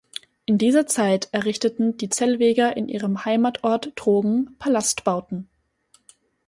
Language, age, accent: German, 19-29, Österreichisches Deutsch